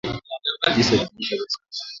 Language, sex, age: Swahili, male, 19-29